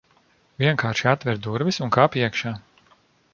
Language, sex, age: Latvian, male, 40-49